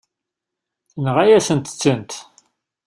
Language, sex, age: Kabyle, male, 50-59